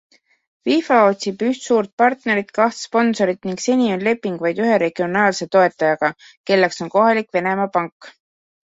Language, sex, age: Estonian, female, 30-39